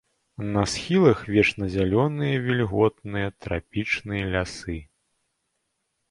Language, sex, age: Belarusian, male, 40-49